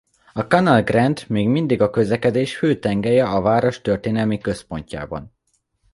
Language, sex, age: Hungarian, male, under 19